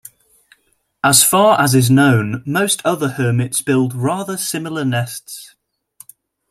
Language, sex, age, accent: English, male, 19-29, England English